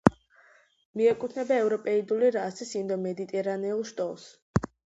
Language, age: Georgian, under 19